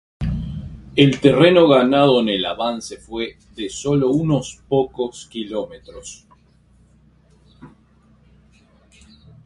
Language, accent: Spanish, Rioplatense: Argentina, Uruguay, este de Bolivia, Paraguay